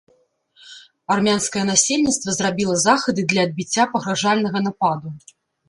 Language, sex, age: Belarusian, female, 40-49